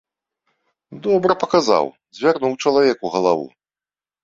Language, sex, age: Belarusian, male, 40-49